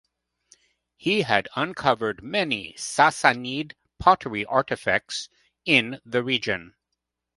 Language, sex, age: English, male, 50-59